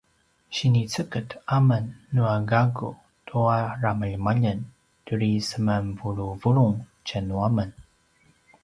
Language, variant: Paiwan, pinayuanan a kinaikacedasan (東排灣語)